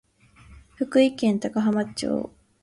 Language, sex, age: Japanese, female, 19-29